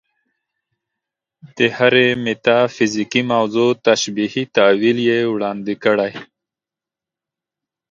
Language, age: Pashto, 30-39